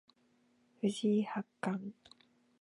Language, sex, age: Japanese, female, 19-29